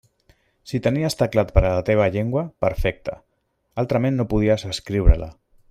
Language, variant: Catalan, Central